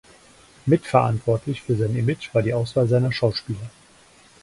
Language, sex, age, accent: German, male, 40-49, Deutschland Deutsch